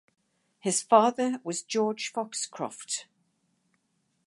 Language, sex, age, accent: English, female, 80-89, England English